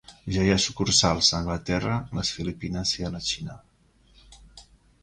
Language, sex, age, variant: Catalan, male, 50-59, Central